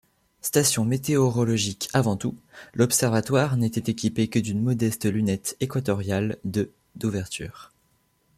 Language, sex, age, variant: French, male, under 19, Français de métropole